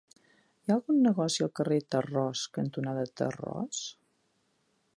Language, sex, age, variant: Catalan, female, 40-49, Central